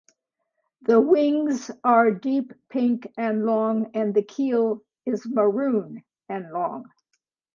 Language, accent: English, United States English